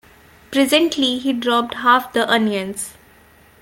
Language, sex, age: English, female, 19-29